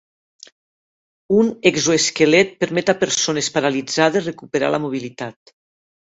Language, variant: Catalan, Nord-Occidental